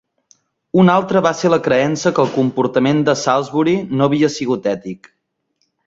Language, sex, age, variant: Catalan, male, 19-29, Central